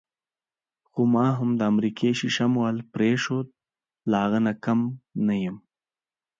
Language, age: Pashto, under 19